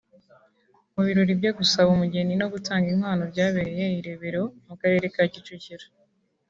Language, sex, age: Kinyarwanda, female, 19-29